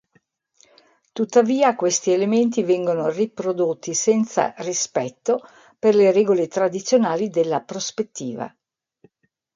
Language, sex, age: Italian, female, 60-69